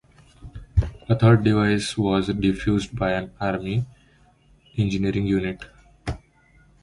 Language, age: English, 19-29